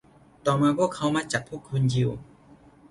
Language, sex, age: Thai, male, 19-29